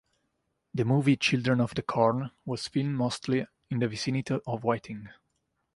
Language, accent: English, United States English